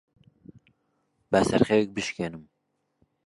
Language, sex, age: Central Kurdish, male, 30-39